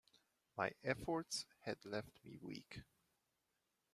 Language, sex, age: English, male, 30-39